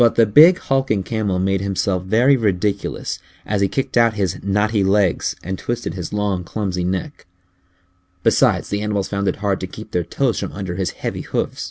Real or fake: real